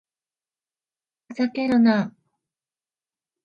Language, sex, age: Japanese, female, 40-49